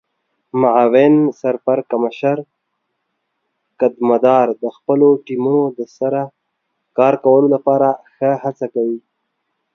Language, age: Pashto, 30-39